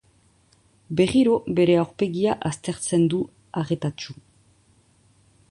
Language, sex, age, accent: Basque, female, 40-49, Nafar-lapurtarra edo Zuberotarra (Lapurdi, Nafarroa Beherea, Zuberoa)